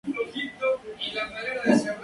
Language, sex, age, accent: Spanish, male, 19-29, México